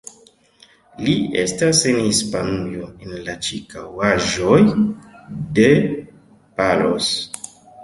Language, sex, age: Esperanto, male, 30-39